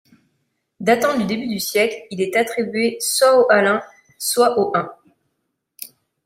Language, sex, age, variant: French, female, 30-39, Français de métropole